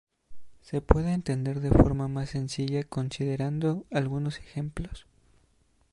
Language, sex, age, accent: Spanish, male, under 19, México